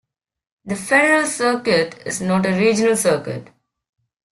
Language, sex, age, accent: English, male, under 19, England English